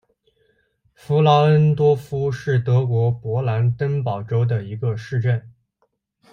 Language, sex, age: Chinese, male, 19-29